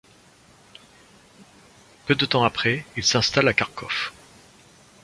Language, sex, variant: French, male, Français de métropole